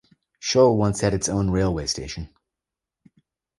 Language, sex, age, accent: English, male, 30-39, United States English